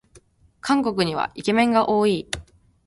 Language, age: Japanese, 19-29